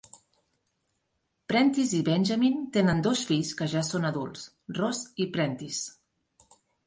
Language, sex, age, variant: Catalan, female, 40-49, Central